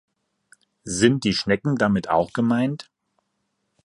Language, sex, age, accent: German, male, 30-39, Deutschland Deutsch